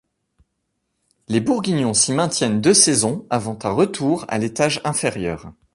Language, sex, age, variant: French, male, 30-39, Français de métropole